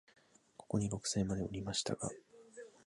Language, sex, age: Japanese, male, 19-29